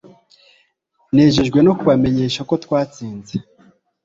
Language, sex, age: Kinyarwanda, male, 19-29